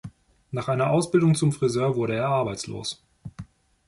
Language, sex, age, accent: German, male, 30-39, Deutschland Deutsch